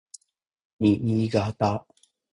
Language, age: Japanese, 30-39